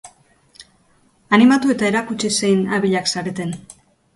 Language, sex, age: Basque, female, 50-59